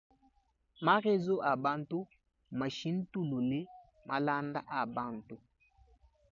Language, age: Luba-Lulua, 19-29